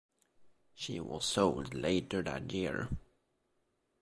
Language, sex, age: English, male, 19-29